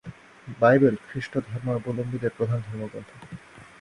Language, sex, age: Bengali, male, 19-29